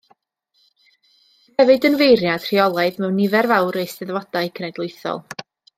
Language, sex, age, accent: Welsh, female, 19-29, Y Deyrnas Unedig Cymraeg